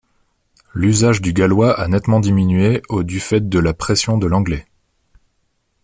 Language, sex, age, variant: French, male, 30-39, Français de métropole